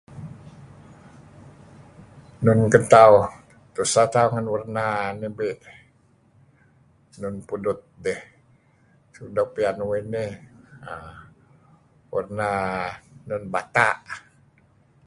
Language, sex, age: Kelabit, male, 60-69